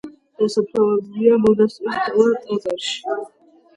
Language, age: Georgian, under 19